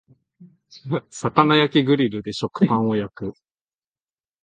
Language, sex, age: Japanese, male, under 19